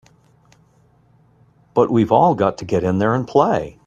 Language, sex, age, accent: English, male, 60-69, United States English